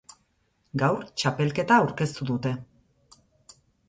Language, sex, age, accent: Basque, female, 40-49, Erdialdekoa edo Nafarra (Gipuzkoa, Nafarroa)